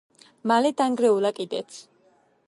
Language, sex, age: Georgian, female, 19-29